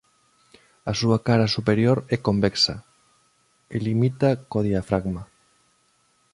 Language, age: Galician, 30-39